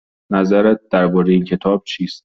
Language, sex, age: Persian, male, 19-29